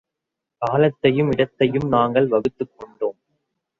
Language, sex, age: Tamil, male, 19-29